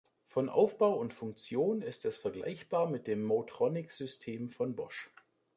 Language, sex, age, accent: German, male, 30-39, Deutschland Deutsch